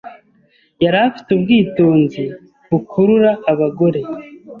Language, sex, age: Kinyarwanda, male, 30-39